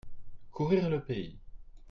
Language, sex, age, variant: French, male, 30-39, Français de métropole